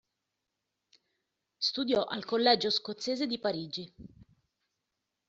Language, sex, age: Italian, female, 40-49